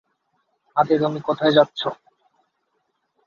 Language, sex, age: Bengali, male, 19-29